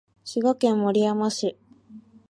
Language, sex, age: Japanese, female, 19-29